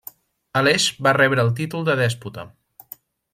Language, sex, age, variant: Catalan, male, 19-29, Central